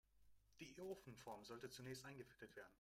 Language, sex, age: German, male, 19-29